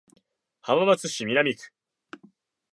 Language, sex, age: Japanese, male, 19-29